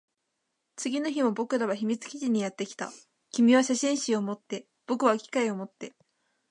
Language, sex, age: Japanese, female, 19-29